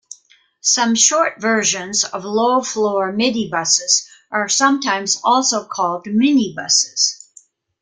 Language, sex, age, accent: English, female, 70-79, United States English